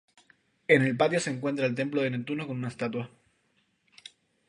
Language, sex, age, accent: Spanish, male, 19-29, España: Islas Canarias